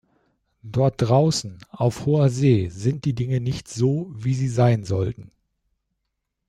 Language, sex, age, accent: German, male, 40-49, Deutschland Deutsch